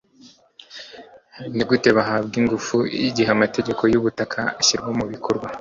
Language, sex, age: Kinyarwanda, male, 19-29